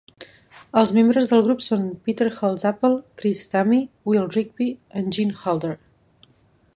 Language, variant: Catalan, Central